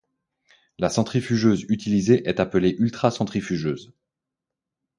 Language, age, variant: French, 30-39, Français de métropole